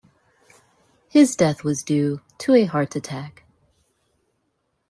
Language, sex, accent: English, female, United States English